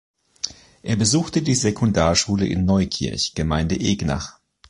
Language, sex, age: German, male, 40-49